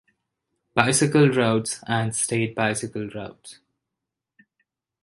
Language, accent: English, India and South Asia (India, Pakistan, Sri Lanka)